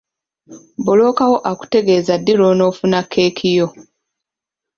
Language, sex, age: Ganda, female, 30-39